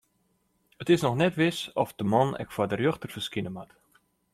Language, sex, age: Western Frisian, male, 30-39